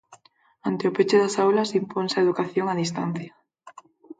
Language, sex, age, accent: Galician, female, 19-29, Normativo (estándar)